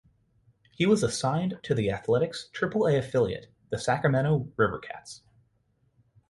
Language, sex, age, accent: English, male, 19-29, United States English